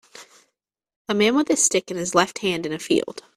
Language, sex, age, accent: English, female, 30-39, Canadian English